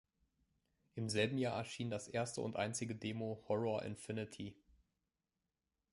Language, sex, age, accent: German, male, 19-29, Deutschland Deutsch